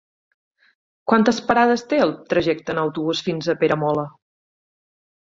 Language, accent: Catalan, Empordanès